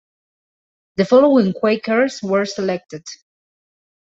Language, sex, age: English, female, 30-39